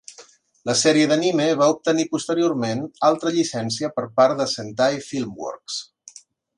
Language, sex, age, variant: Catalan, male, 30-39, Central